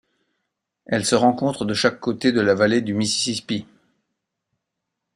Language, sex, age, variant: French, male, 60-69, Français de métropole